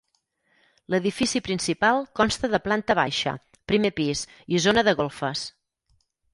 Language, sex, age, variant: Catalan, female, 50-59, Central